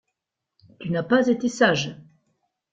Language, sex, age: French, female, 60-69